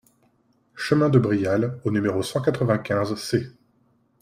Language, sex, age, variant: French, male, 19-29, Français de métropole